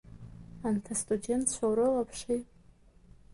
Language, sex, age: Abkhazian, female, under 19